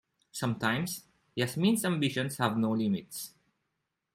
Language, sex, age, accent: English, male, 19-29, Filipino